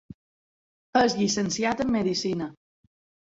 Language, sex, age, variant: Catalan, male, 30-39, Balear